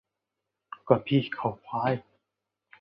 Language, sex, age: Thai, male, 19-29